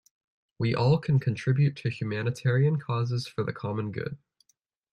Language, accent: English, United States English